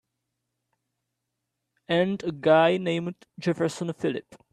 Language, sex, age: English, male, 19-29